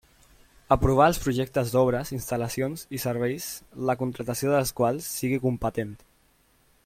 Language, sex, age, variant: Catalan, male, under 19, Central